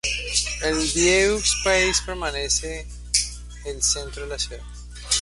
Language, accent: Spanish, Andino-Pacífico: Colombia, Perú, Ecuador, oeste de Bolivia y Venezuela andina